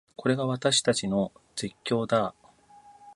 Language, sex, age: Japanese, male, 40-49